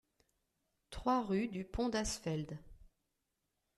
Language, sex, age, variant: French, female, 40-49, Français de métropole